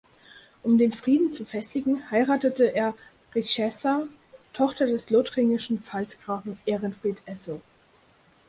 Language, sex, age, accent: German, female, 19-29, Deutschland Deutsch